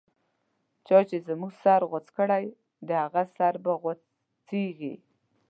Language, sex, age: Pashto, female, 19-29